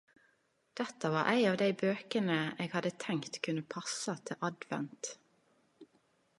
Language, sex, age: Norwegian Nynorsk, female, 30-39